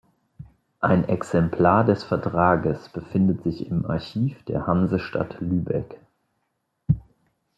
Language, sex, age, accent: German, male, 40-49, Deutschland Deutsch